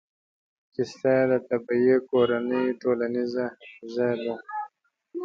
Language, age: Pashto, 30-39